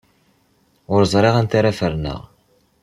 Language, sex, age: Kabyle, male, under 19